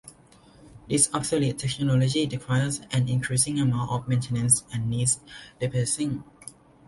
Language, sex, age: English, male, 19-29